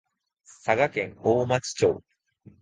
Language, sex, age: Japanese, male, 19-29